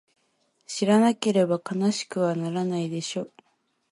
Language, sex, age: Japanese, female, 19-29